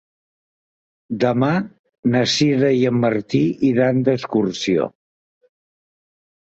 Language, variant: Catalan, Central